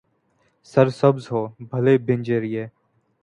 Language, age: Urdu, 19-29